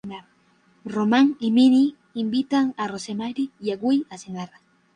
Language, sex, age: Spanish, male, under 19